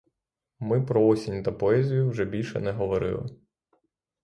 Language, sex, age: Ukrainian, male, 30-39